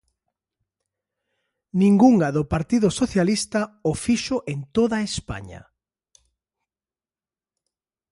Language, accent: Galician, Normativo (estándar)